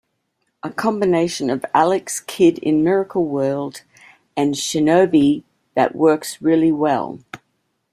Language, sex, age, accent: English, female, 60-69, United States English